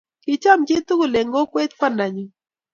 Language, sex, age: Kalenjin, female, 40-49